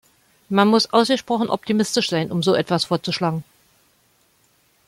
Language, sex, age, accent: German, female, 50-59, Deutschland Deutsch